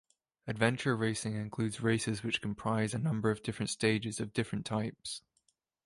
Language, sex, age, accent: English, male, 19-29, Scottish English